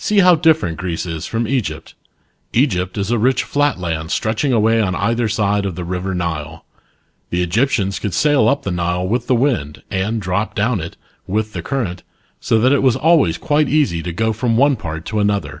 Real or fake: real